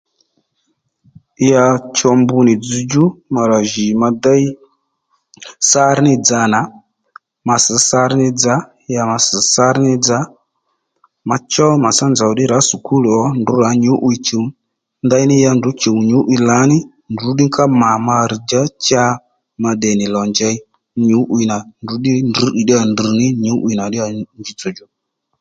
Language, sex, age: Lendu, male, 30-39